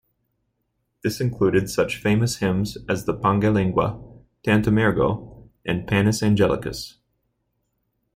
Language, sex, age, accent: English, male, 19-29, United States English